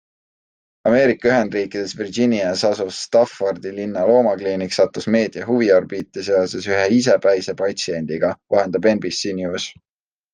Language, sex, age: Estonian, male, 19-29